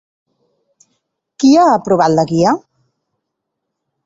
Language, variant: Catalan, Central